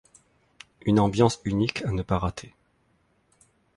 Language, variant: French, Français de métropole